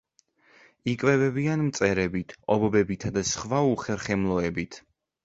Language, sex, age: Georgian, male, under 19